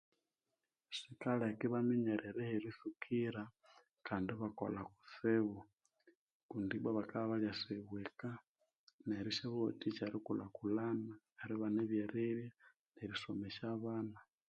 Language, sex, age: Konzo, male, 19-29